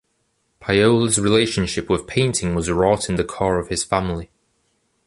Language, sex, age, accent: English, male, under 19, England English